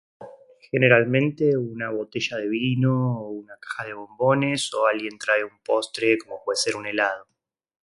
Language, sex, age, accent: Spanish, male, 30-39, Rioplatense: Argentina, Uruguay, este de Bolivia, Paraguay